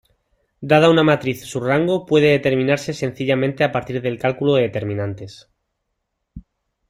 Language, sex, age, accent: Spanish, male, 30-39, España: Sur peninsular (Andalucia, Extremadura, Murcia)